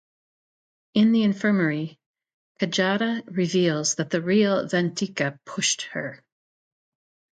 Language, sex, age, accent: English, female, 40-49, United States English